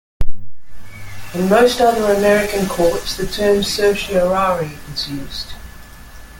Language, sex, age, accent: English, female, 50-59, Australian English